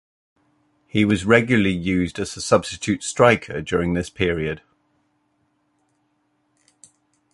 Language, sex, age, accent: English, male, 40-49, England English